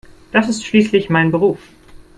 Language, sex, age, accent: German, male, 19-29, Deutschland Deutsch